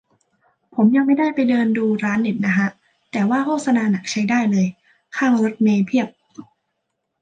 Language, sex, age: Thai, female, 19-29